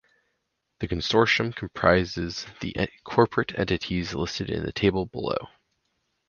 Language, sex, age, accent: English, male, 19-29, United States English